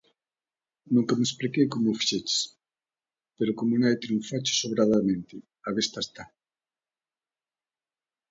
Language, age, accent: Galician, 50-59, Central (gheada)